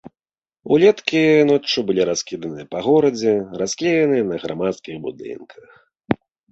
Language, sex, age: Belarusian, male, 30-39